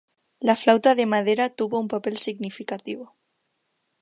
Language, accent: Spanish, España: Centro-Sur peninsular (Madrid, Toledo, Castilla-La Mancha)